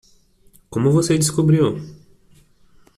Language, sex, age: Portuguese, male, 19-29